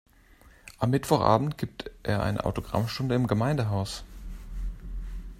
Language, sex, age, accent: German, male, 19-29, Deutschland Deutsch